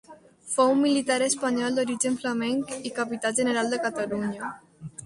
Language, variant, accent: Catalan, Nord-Occidental, aprenent (recent, des del castellà)